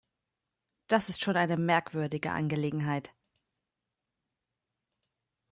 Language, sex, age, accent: German, female, 30-39, Deutschland Deutsch